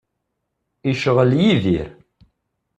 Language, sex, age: Kabyle, male, 30-39